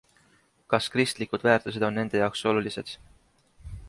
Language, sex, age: Estonian, male, 19-29